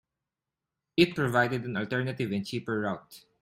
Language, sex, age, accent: English, male, 19-29, Filipino